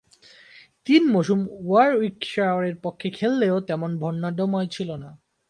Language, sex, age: Bengali, male, 19-29